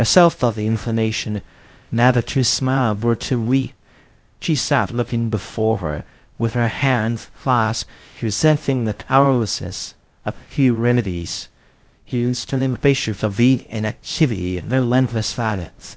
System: TTS, VITS